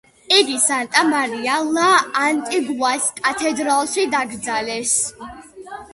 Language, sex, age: Georgian, female, under 19